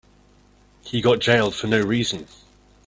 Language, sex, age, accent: English, male, 30-39, England English